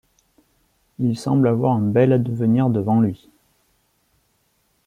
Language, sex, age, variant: French, male, 19-29, Français de métropole